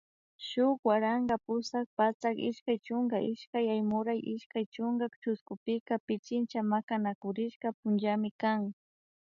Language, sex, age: Imbabura Highland Quichua, female, 19-29